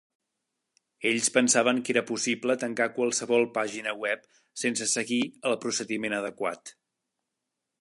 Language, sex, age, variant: Catalan, male, 40-49, Central